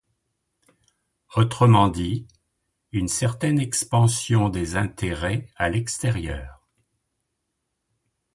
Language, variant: French, Français de métropole